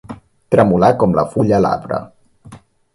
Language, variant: Catalan, Central